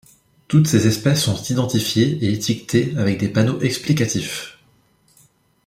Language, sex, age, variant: French, male, 19-29, Français de métropole